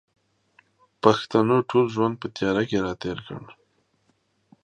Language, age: Pashto, 30-39